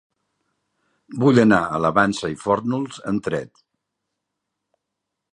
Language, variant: Catalan, Central